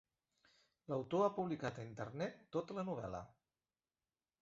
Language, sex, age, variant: Catalan, male, 50-59, Central